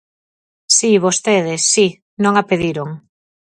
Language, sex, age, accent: Galician, female, 40-49, Normativo (estándar)